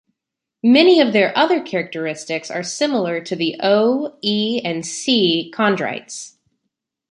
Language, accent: English, United States English